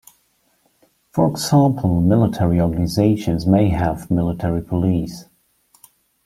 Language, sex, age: English, male, 30-39